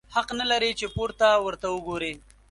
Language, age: Pashto, 19-29